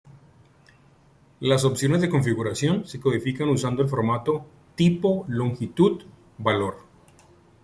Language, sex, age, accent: Spanish, male, 40-49, Caribe: Cuba, Venezuela, Puerto Rico, República Dominicana, Panamá, Colombia caribeña, México caribeño, Costa del golfo de México